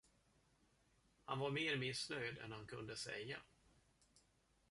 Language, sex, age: Swedish, male, 50-59